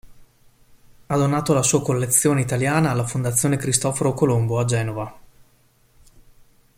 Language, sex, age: Italian, male, 40-49